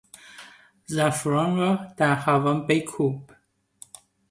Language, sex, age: Persian, male, 30-39